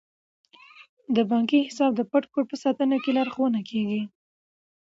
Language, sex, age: Pashto, female, 19-29